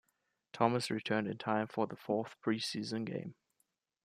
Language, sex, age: English, male, 19-29